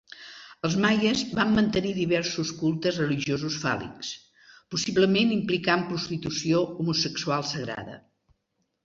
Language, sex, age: Catalan, female, 70-79